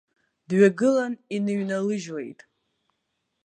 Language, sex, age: Abkhazian, female, under 19